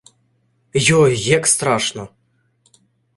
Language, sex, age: Ukrainian, male, under 19